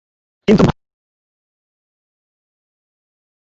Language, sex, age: Bengali, male, 19-29